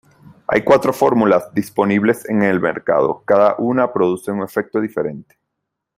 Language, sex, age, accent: Spanish, male, 40-49, Caribe: Cuba, Venezuela, Puerto Rico, República Dominicana, Panamá, Colombia caribeña, México caribeño, Costa del golfo de México